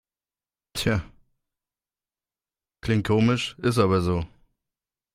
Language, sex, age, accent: German, male, 19-29, Deutschland Deutsch